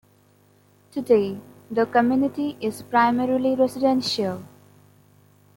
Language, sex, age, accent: English, female, under 19, India and South Asia (India, Pakistan, Sri Lanka)